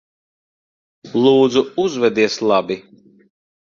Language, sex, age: Latvian, male, 40-49